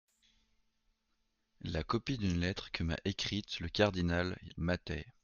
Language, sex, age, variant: French, male, 19-29, Français de métropole